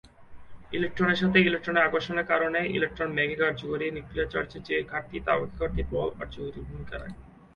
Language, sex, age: Bengali, male, 19-29